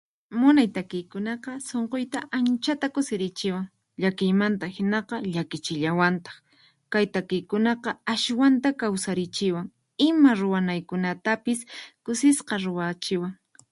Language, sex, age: Puno Quechua, female, 19-29